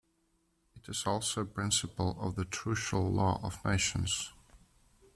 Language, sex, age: English, male, 30-39